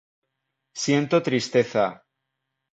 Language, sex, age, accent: Spanish, male, 19-29, España: Centro-Sur peninsular (Madrid, Toledo, Castilla-La Mancha)